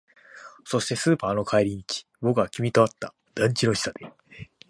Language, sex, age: Japanese, male, 19-29